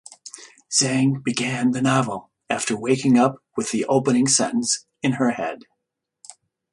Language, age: English, 70-79